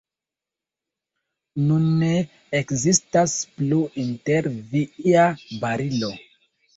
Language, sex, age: Esperanto, male, 19-29